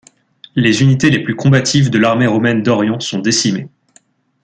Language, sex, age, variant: French, male, 19-29, Français de métropole